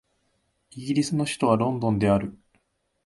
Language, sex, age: Japanese, male, 19-29